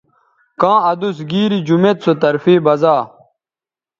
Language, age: Bateri, 19-29